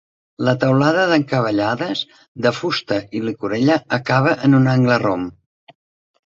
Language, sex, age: Catalan, female, 60-69